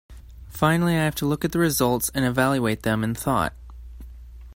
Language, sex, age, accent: English, male, 19-29, United States English